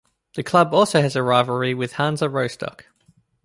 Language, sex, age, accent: English, male, 19-29, Australian English